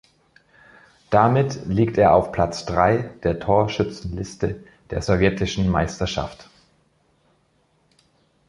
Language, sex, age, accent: German, male, 30-39, Österreichisches Deutsch